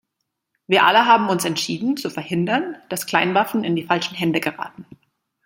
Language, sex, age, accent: German, female, 40-49, Deutschland Deutsch